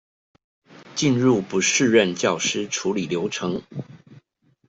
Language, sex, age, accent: Chinese, male, 30-39, 出生地：臺南市